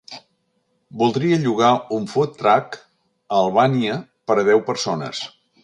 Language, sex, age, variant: Catalan, male, 60-69, Central